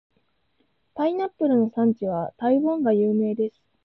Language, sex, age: Japanese, female, 19-29